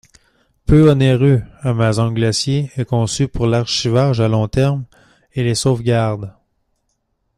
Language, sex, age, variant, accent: French, male, 19-29, Français d'Amérique du Nord, Français du Canada